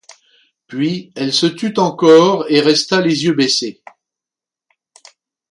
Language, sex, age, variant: French, male, 50-59, Français de métropole